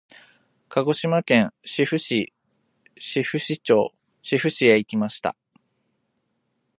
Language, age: Japanese, 19-29